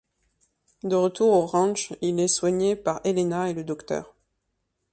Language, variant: French, Français de métropole